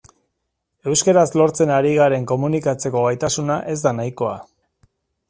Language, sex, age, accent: Basque, male, 40-49, Erdialdekoa edo Nafarra (Gipuzkoa, Nafarroa)